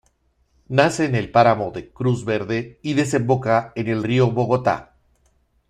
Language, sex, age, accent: Spanish, male, 50-59, México